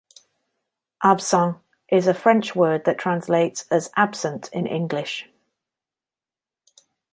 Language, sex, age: English, female, 30-39